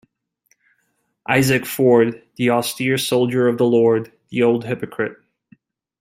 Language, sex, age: English, male, 30-39